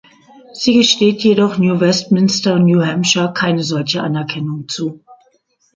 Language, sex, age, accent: German, female, 50-59, Deutschland Deutsch